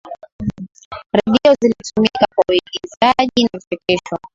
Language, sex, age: Swahili, female, 19-29